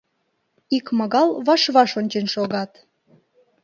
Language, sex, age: Mari, female, 19-29